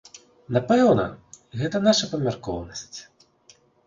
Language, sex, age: Belarusian, male, 30-39